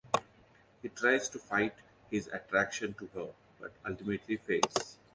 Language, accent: English, India and South Asia (India, Pakistan, Sri Lanka)